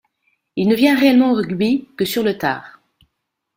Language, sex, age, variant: French, female, 50-59, Français de métropole